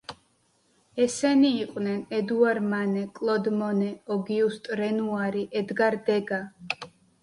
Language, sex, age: Georgian, female, 19-29